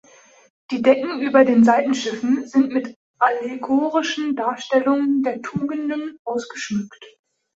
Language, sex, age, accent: German, female, 19-29, Deutschland Deutsch